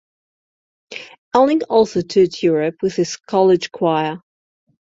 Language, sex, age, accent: English, female, 40-49, England English